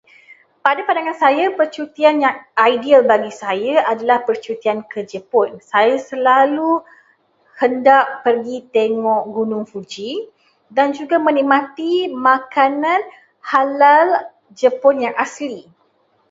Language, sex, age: Malay, female, 30-39